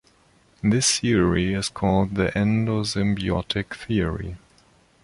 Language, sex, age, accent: English, male, 30-39, United States English